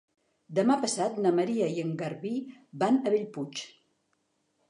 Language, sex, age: Catalan, female, 60-69